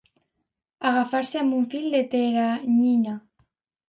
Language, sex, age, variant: Catalan, female, under 19, Alacantí